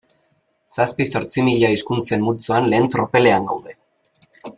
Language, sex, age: Basque, male, 19-29